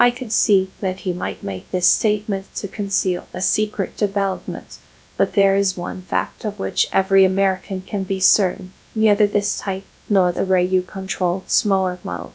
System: TTS, GradTTS